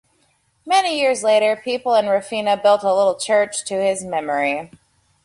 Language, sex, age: English, female, 19-29